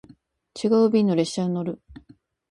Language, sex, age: Japanese, female, 19-29